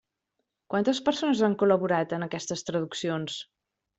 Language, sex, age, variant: Catalan, female, 40-49, Central